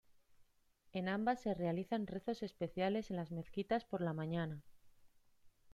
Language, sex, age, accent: Spanish, female, 30-39, España: Norte peninsular (Asturias, Castilla y León, Cantabria, País Vasco, Navarra, Aragón, La Rioja, Guadalajara, Cuenca)